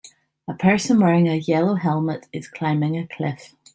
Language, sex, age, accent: English, female, 30-39, Irish English